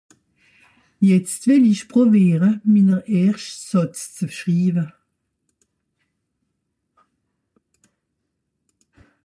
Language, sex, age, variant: Swiss German, female, 60-69, Nordniederàlemmànisch (Rishoffe, Zàwere, Bùsswìller, Hawenau, Brüemt, Stroossbùri, Molse, Dàmbàch, Schlettstàtt, Pfàlzbùri usw.)